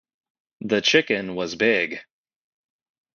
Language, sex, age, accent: English, male, 30-39, United States English